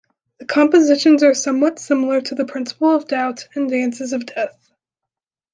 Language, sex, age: English, female, under 19